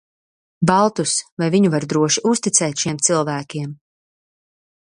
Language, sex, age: Latvian, female, 30-39